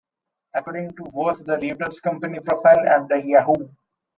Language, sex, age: English, male, 19-29